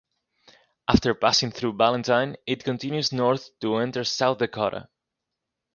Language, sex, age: English, male, 19-29